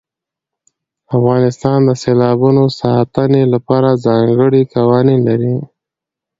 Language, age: Pashto, 19-29